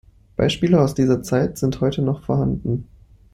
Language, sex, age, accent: German, male, 19-29, Deutschland Deutsch